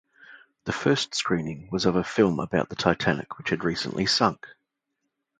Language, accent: English, New Zealand English